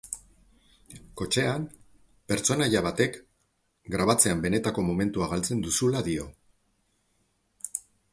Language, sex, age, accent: Basque, male, 50-59, Mendebalekoa (Araba, Bizkaia, Gipuzkoako mendebaleko herri batzuk)